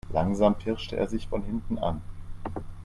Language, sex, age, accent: German, male, 19-29, Deutschland Deutsch